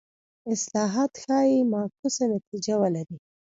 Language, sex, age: Pashto, female, 19-29